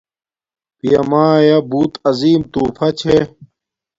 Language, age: Domaaki, 30-39